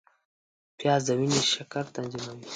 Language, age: Pashto, under 19